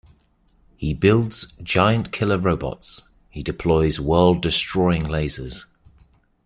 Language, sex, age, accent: English, male, 30-39, England English